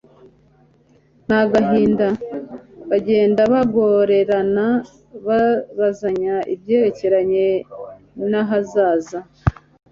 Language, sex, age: Kinyarwanda, female, 50-59